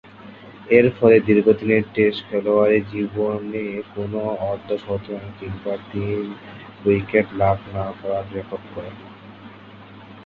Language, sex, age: Bengali, male, under 19